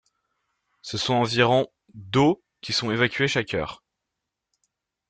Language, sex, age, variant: French, male, 19-29, Français de métropole